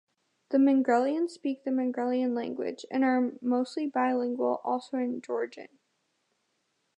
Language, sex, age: English, female, 19-29